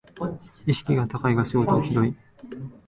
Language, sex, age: Japanese, male, 19-29